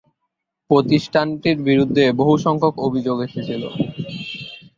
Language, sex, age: Bengali, male, 19-29